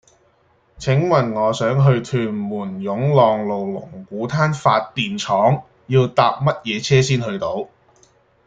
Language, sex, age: Cantonese, male, 19-29